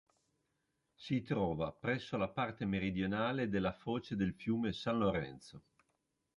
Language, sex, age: Italian, female, 60-69